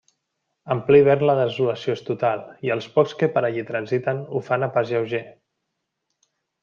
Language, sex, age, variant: Catalan, male, 30-39, Central